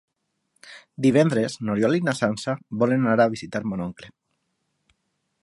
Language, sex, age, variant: Catalan, male, 40-49, Valencià meridional